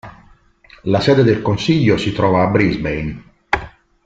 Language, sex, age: Italian, male, 50-59